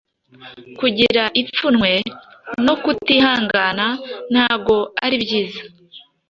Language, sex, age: Kinyarwanda, female, 30-39